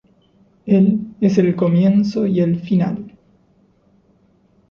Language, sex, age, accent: Spanish, male, 30-39, Rioplatense: Argentina, Uruguay, este de Bolivia, Paraguay